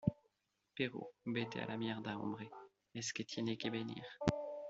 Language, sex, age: Spanish, male, 30-39